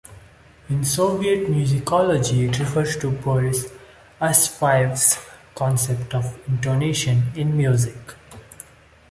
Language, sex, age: English, male, 19-29